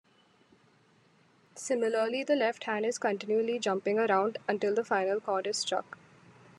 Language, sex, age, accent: English, female, 19-29, India and South Asia (India, Pakistan, Sri Lanka)